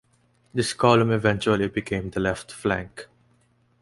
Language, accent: English, Filipino